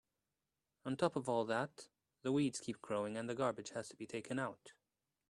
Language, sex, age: English, male, 30-39